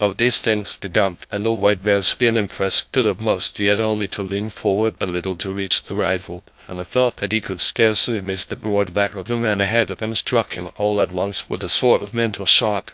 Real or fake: fake